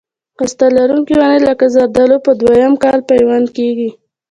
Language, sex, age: Pashto, female, under 19